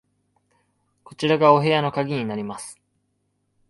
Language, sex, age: Japanese, male, 19-29